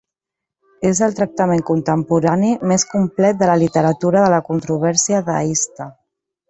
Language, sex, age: Catalan, female, 40-49